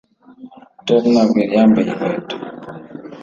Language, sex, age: Kinyarwanda, male, 19-29